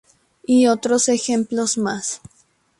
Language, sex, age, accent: Spanish, female, 19-29, México